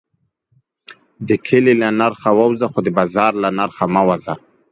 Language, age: Pashto, 30-39